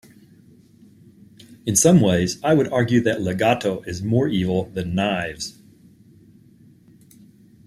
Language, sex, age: English, male, 60-69